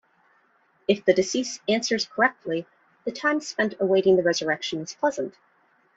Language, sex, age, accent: English, female, 30-39, United States English